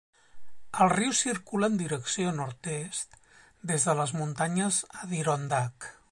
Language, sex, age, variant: Catalan, male, 40-49, Central